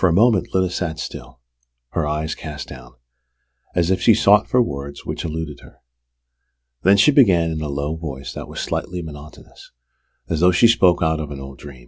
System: none